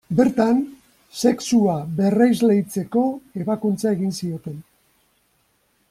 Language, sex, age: Basque, male, 50-59